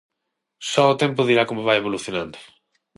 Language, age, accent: Galician, 30-39, Central (gheada); Normativo (estándar); Neofalante